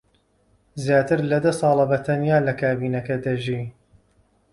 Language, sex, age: Central Kurdish, male, 40-49